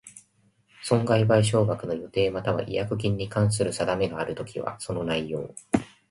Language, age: Japanese, 19-29